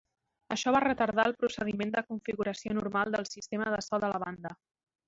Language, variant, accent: Catalan, Central, central